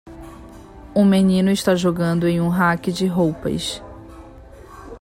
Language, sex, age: Portuguese, female, 30-39